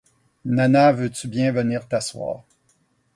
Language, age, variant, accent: French, 50-59, Français d'Amérique du Nord, Français du Canada